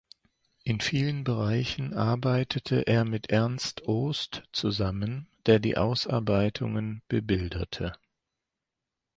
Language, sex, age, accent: German, male, 50-59, Deutschland Deutsch